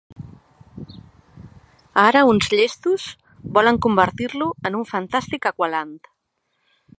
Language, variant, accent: Catalan, Central, central